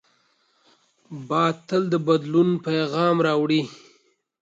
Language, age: Pashto, 30-39